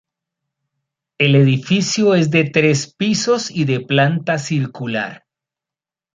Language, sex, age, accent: Spanish, male, 50-59, Andino-Pacífico: Colombia, Perú, Ecuador, oeste de Bolivia y Venezuela andina